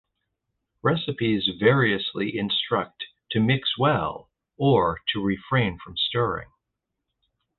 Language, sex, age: English, male, 50-59